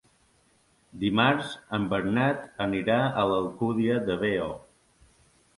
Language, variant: Catalan, Balear